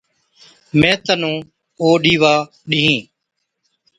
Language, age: Od, 40-49